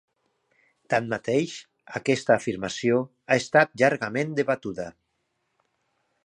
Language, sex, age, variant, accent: Catalan, male, 50-59, Valencià central, valencià